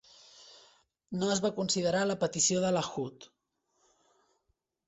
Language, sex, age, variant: Catalan, male, 19-29, Central